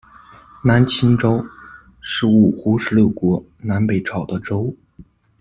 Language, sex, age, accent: Chinese, male, 19-29, 出生地：黑龙江省